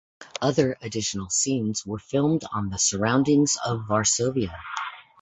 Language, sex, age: English, female, 40-49